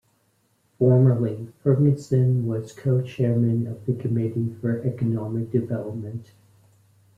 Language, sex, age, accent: English, male, 50-59, United States English